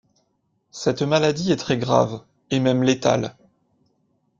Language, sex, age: French, male, 19-29